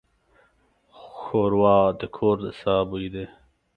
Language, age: Pashto, 19-29